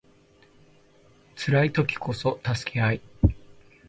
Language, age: Japanese, 19-29